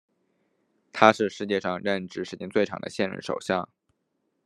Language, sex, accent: Chinese, male, 出生地：河南省